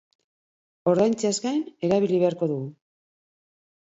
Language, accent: Basque, Mendebalekoa (Araba, Bizkaia, Gipuzkoako mendebaleko herri batzuk)